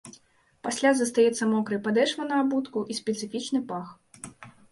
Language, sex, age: Belarusian, female, 19-29